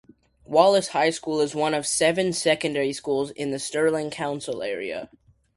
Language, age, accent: English, under 19, United States English